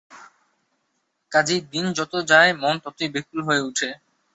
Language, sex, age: Bengali, male, 19-29